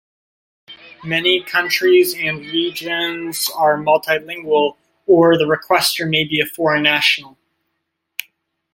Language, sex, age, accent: English, male, 19-29, United States English